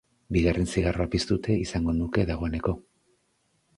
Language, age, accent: Basque, 50-59, Mendebalekoa (Araba, Bizkaia, Gipuzkoako mendebaleko herri batzuk)